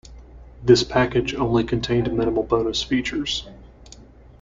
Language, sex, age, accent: English, male, 19-29, United States English